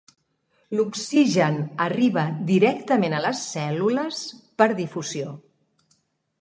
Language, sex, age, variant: Catalan, female, 50-59, Central